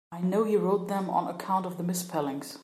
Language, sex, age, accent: English, female, 40-49, England English